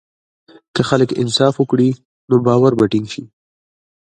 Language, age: Pashto, 19-29